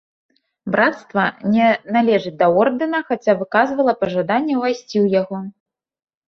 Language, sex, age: Belarusian, female, 30-39